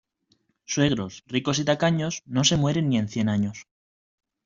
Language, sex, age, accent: Spanish, male, 19-29, España: Centro-Sur peninsular (Madrid, Toledo, Castilla-La Mancha)